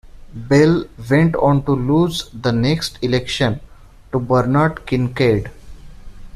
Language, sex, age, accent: English, male, 19-29, India and South Asia (India, Pakistan, Sri Lanka)